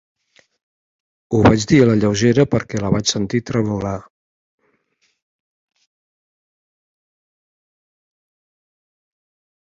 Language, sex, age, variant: Catalan, male, 60-69, Central